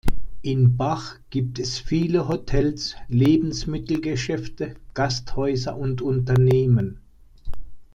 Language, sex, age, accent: German, male, 60-69, Deutschland Deutsch